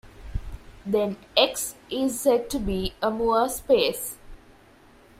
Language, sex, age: English, female, 19-29